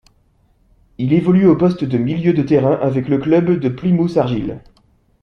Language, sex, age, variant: French, male, 30-39, Français de métropole